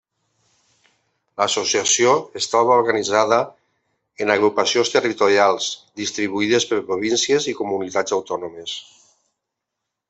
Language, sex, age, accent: Catalan, male, 50-59, valencià